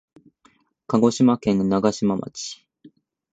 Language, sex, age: Japanese, male, 19-29